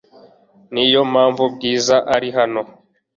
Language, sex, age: Kinyarwanda, male, 19-29